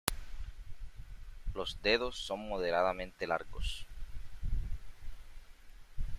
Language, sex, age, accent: Spanish, male, 30-39, Caribe: Cuba, Venezuela, Puerto Rico, República Dominicana, Panamá, Colombia caribeña, México caribeño, Costa del golfo de México